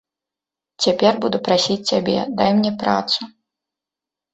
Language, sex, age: Belarusian, female, 19-29